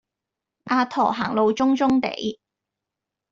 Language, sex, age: Cantonese, female, 19-29